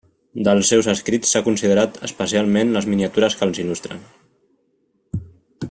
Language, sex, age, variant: Catalan, male, 30-39, Central